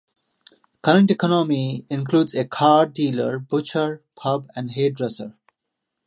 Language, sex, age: English, male, 40-49